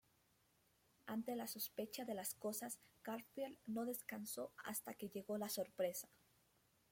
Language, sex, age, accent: Spanish, female, 19-29, Andino-Pacífico: Colombia, Perú, Ecuador, oeste de Bolivia y Venezuela andina